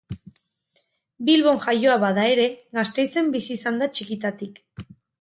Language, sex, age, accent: Basque, female, 30-39, Erdialdekoa edo Nafarra (Gipuzkoa, Nafarroa)